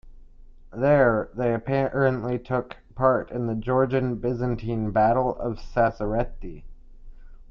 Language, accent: English, Canadian English